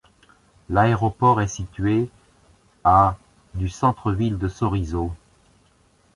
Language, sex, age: French, male, 70-79